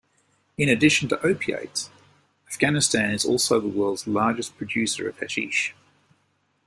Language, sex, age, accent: English, male, 50-59, Australian English